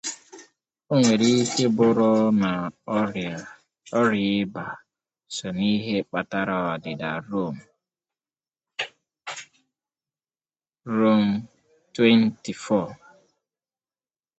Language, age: Igbo, 19-29